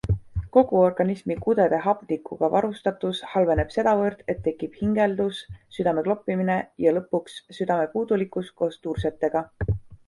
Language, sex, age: Estonian, female, 19-29